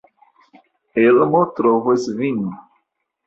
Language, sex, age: Esperanto, male, 50-59